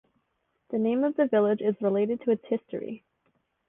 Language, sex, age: English, female, under 19